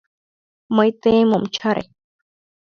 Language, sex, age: Mari, female, 19-29